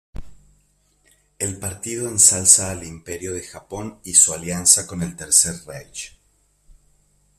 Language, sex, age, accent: Spanish, male, 40-49, Caribe: Cuba, Venezuela, Puerto Rico, República Dominicana, Panamá, Colombia caribeña, México caribeño, Costa del golfo de México